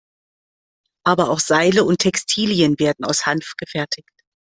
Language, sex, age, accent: German, female, 50-59, Deutschland Deutsch